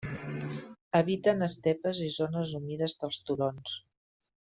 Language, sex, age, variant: Catalan, female, 50-59, Central